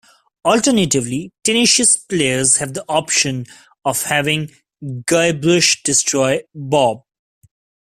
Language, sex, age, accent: English, male, 19-29, India and South Asia (India, Pakistan, Sri Lanka)